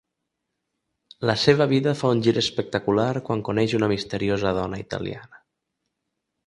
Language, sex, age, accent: Catalan, male, 30-39, valencià